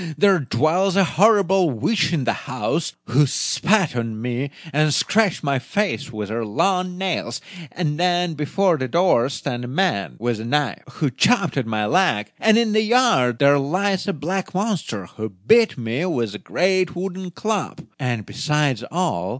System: none